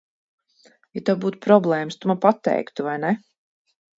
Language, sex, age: Latvian, female, 40-49